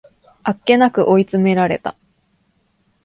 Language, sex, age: Japanese, female, 19-29